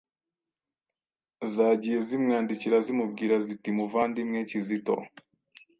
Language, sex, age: Kinyarwanda, male, 19-29